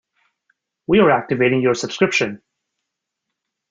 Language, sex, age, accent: English, male, 30-39, Canadian English